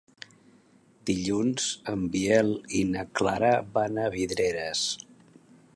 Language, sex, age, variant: Catalan, male, 50-59, Central